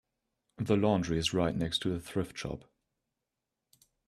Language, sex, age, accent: English, male, 19-29, England English